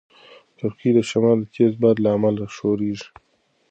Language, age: Pashto, 30-39